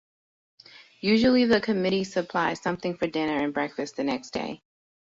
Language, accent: English, United States English